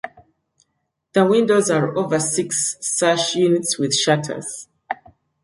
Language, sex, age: English, female, 40-49